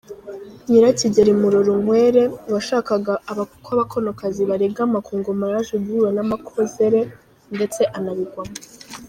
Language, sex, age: Kinyarwanda, female, under 19